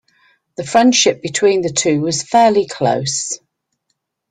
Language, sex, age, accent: English, female, 60-69, England English